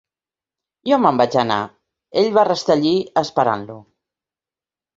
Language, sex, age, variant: Catalan, female, 50-59, Central